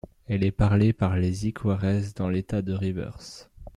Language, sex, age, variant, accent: French, male, under 19, Français d'Europe, Français de Belgique